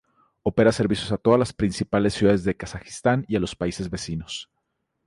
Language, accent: Spanish, México